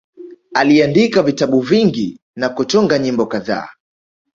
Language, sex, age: Swahili, male, 19-29